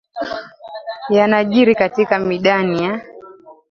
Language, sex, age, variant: Swahili, female, 19-29, Kiswahili cha Bara ya Kenya